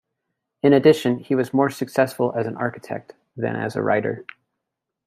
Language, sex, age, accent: English, male, 30-39, United States English